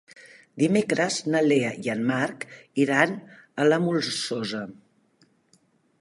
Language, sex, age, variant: Catalan, female, 50-59, Central